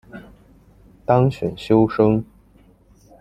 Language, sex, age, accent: Chinese, male, 19-29, 出生地：河南省